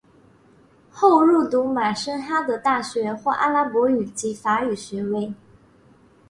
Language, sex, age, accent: Chinese, female, 19-29, 出生地：北京市